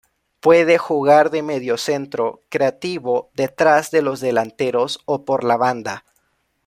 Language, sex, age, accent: Spanish, male, 19-29, México